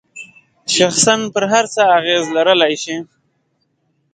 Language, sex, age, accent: Pashto, male, 19-29, معیاري پښتو